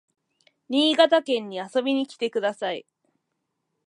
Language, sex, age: Japanese, female, 19-29